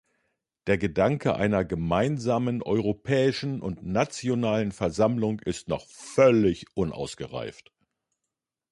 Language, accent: German, Deutschland Deutsch